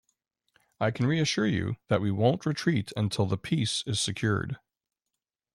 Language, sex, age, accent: English, male, 50-59, Canadian English